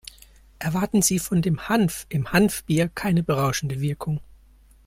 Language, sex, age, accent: German, male, 19-29, Deutschland Deutsch